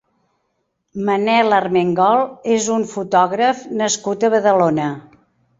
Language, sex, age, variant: Catalan, female, 70-79, Central